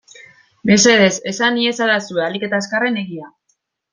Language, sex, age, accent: Basque, female, 30-39, Mendebalekoa (Araba, Bizkaia, Gipuzkoako mendebaleko herri batzuk)